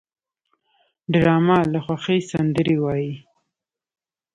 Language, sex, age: Pashto, female, 19-29